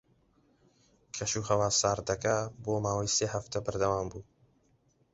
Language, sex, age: Central Kurdish, male, under 19